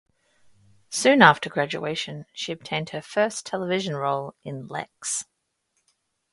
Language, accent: English, Australian English